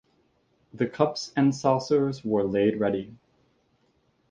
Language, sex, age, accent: English, male, 19-29, United States English